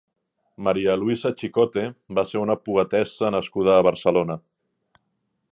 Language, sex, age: Catalan, male, 40-49